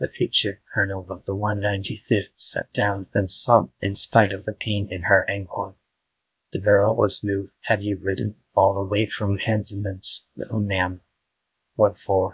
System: TTS, GlowTTS